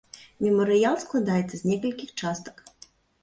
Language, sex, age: Belarusian, female, 30-39